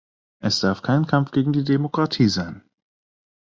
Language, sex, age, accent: German, male, 19-29, Deutschland Deutsch